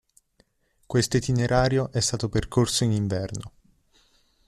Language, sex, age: Italian, male, under 19